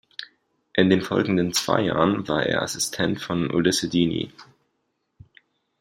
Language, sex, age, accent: German, male, 19-29, Deutschland Deutsch